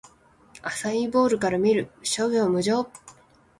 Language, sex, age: Japanese, female, 19-29